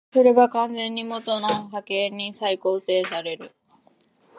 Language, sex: Japanese, female